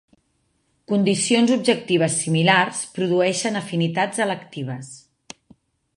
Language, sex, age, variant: Catalan, female, 40-49, Septentrional